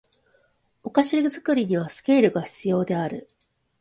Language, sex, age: Japanese, female, 30-39